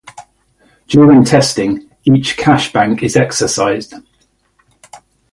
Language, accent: English, England English